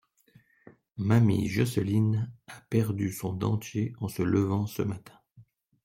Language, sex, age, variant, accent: French, male, 40-49, Français d'Europe, Français de Suisse